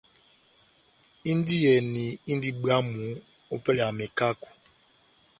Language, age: Batanga, 40-49